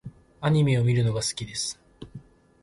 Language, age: Japanese, 19-29